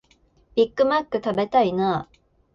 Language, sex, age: Japanese, female, 19-29